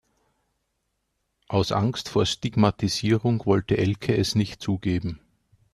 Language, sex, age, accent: German, male, 40-49, Österreichisches Deutsch